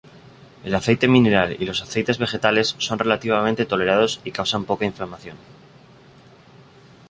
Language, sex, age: Spanish, male, 19-29